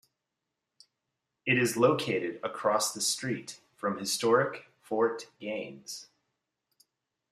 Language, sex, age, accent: English, male, 30-39, United States English